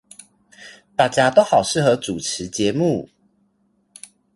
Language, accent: Chinese, 出生地：高雄市